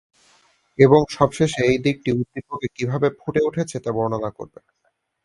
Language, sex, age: Bengali, male, 19-29